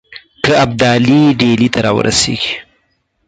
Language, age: Pashto, 30-39